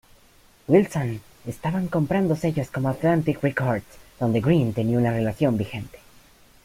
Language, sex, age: Spanish, male, under 19